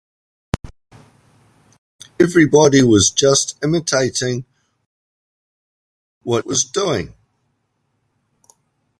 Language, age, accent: English, 50-59, New Zealand English